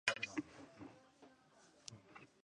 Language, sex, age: English, female, under 19